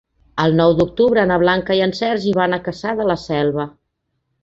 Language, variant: Catalan, Central